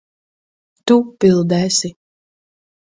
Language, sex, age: Latvian, female, 30-39